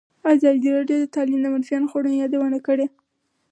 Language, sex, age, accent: Pashto, female, 19-29, معیاري پښتو